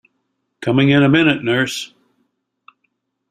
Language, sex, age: English, male, 70-79